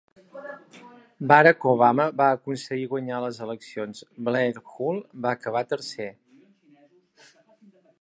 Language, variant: Catalan, Central